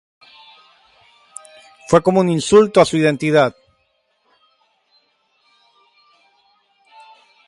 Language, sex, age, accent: Spanish, male, 40-49, Chileno: Chile, Cuyo